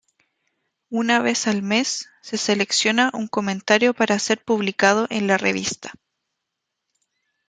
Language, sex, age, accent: Spanish, female, 30-39, Chileno: Chile, Cuyo